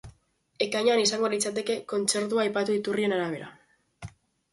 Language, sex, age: Basque, female, under 19